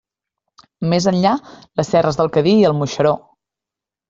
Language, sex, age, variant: Catalan, female, 19-29, Central